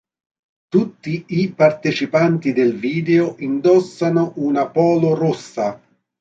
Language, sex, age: Italian, male, 40-49